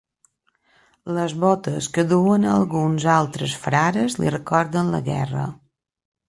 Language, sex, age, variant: Catalan, female, 50-59, Balear